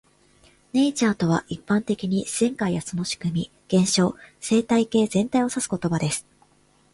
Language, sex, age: Japanese, female, 19-29